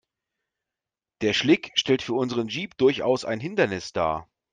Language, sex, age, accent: German, male, 40-49, Deutschland Deutsch